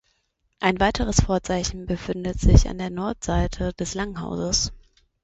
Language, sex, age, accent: German, female, 19-29, Deutschland Deutsch